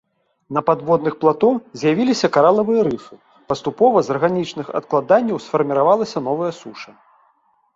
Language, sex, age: Belarusian, male, 40-49